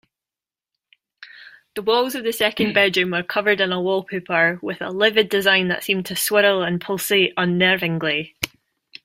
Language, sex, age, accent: English, male, 30-39, Scottish English